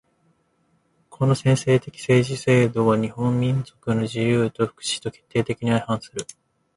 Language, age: Japanese, 19-29